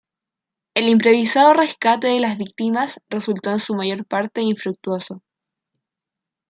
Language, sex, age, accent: Spanish, female, 19-29, Chileno: Chile, Cuyo